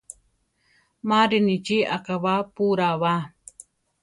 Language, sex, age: Central Tarahumara, female, 50-59